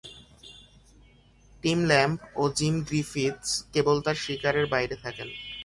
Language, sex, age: Bengali, male, 19-29